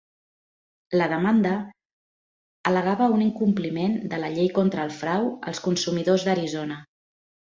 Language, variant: Catalan, Central